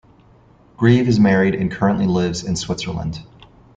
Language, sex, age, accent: English, male, 30-39, United States English